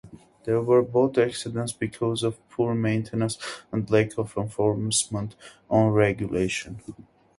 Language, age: English, 19-29